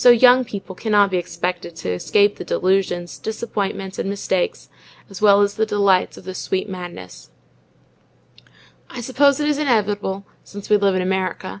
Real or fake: real